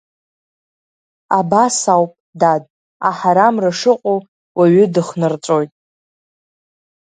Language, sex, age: Abkhazian, female, under 19